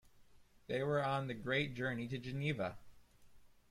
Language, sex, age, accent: English, male, 30-39, United States English